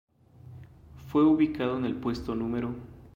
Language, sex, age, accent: Spanish, male, 30-39, México